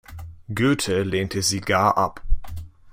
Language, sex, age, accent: German, male, 19-29, Deutschland Deutsch